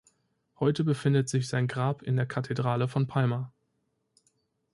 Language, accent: German, Deutschland Deutsch